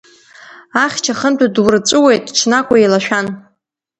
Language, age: Abkhazian, under 19